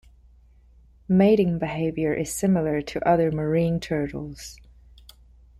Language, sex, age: English, female, 40-49